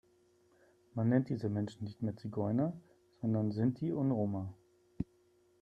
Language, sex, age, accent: German, male, 30-39, Deutschland Deutsch